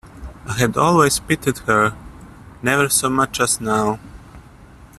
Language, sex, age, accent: English, male, 40-49, Australian English